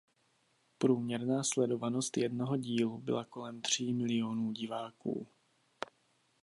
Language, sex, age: Czech, male, 30-39